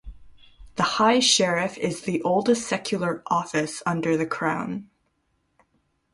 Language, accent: English, Canadian English